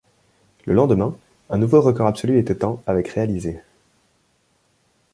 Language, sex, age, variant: French, male, 19-29, Français de métropole